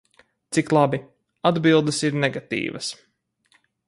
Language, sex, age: Latvian, male, 30-39